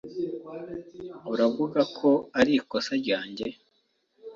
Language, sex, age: Kinyarwanda, male, 19-29